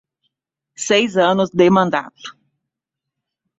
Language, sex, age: Portuguese, female, 40-49